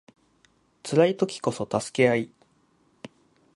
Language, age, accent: Japanese, 30-39, 標準